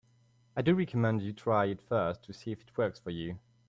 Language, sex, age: English, male, 19-29